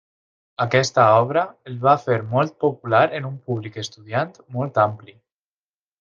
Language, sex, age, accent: Catalan, male, 19-29, valencià